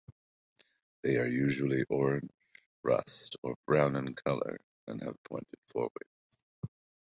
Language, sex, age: English, male, 40-49